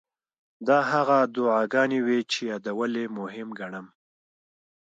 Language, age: Pashto, 30-39